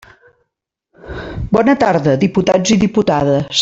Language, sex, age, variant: Catalan, female, 50-59, Central